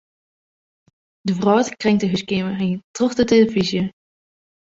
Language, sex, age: Western Frisian, female, under 19